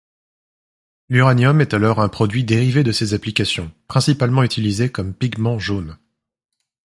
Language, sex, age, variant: French, male, 30-39, Français de métropole